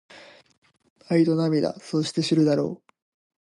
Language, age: Japanese, 19-29